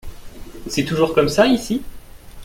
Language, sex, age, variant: French, male, 19-29, Français de métropole